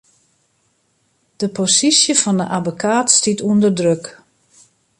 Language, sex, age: Western Frisian, female, 50-59